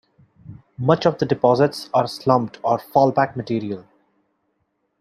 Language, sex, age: English, male, 19-29